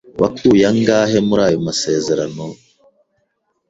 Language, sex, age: Kinyarwanda, male, 19-29